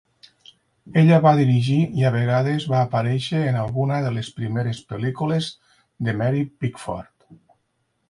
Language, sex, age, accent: Catalan, male, 50-59, Lleidatà